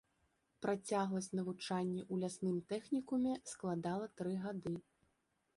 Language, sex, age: Belarusian, female, 40-49